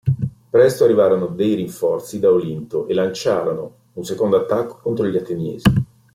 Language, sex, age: Italian, male, 40-49